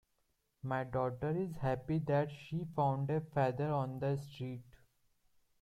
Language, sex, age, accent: English, male, 19-29, India and South Asia (India, Pakistan, Sri Lanka)